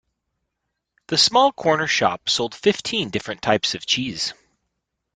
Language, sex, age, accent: English, male, 40-49, United States English